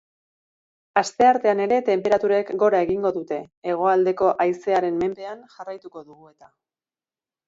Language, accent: Basque, Erdialdekoa edo Nafarra (Gipuzkoa, Nafarroa)